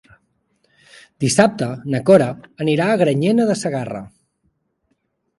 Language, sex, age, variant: Catalan, male, 30-39, Central